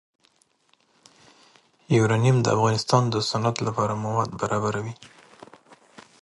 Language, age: Pashto, 19-29